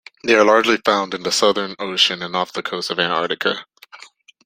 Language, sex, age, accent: English, male, 19-29, United States English